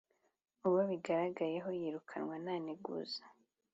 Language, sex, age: Kinyarwanda, female, 19-29